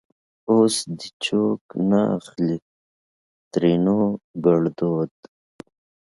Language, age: Pashto, 19-29